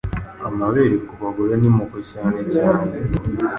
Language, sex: Kinyarwanda, male